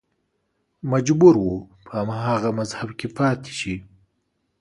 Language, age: Pashto, 30-39